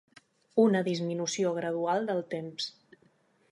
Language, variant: Catalan, Nord-Occidental